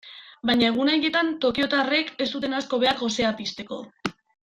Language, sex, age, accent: Basque, female, 19-29, Mendebalekoa (Araba, Bizkaia, Gipuzkoako mendebaleko herri batzuk)